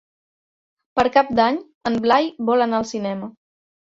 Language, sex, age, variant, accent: Catalan, female, 19-29, Central, Barceloní